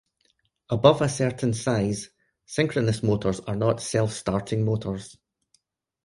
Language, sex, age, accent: English, male, 40-49, Scottish English